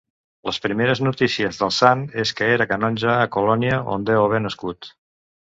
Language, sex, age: Catalan, male, 60-69